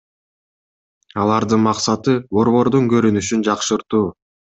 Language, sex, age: Kyrgyz, male, 19-29